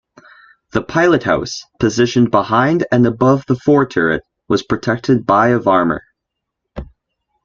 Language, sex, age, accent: English, male, under 19, Canadian English